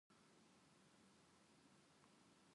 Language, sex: Japanese, female